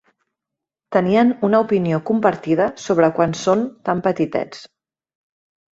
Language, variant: Catalan, Central